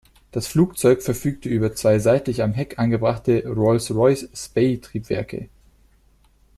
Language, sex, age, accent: German, male, 19-29, Deutschland Deutsch